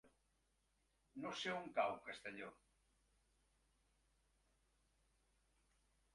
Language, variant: Catalan, Central